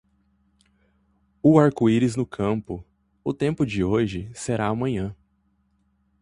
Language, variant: Portuguese, Portuguese (Brasil)